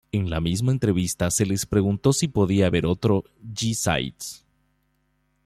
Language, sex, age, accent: Spanish, male, 30-39, Rioplatense: Argentina, Uruguay, este de Bolivia, Paraguay